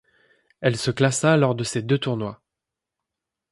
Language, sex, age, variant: French, male, 30-39, Français de métropole